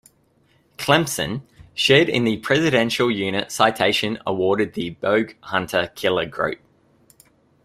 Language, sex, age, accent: English, male, 19-29, Australian English